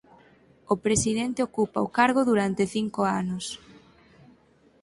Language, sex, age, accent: Galician, female, 19-29, Normativo (estándar)